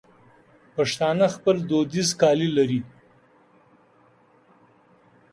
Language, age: Pashto, 50-59